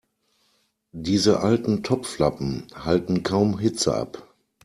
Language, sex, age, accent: German, male, 40-49, Deutschland Deutsch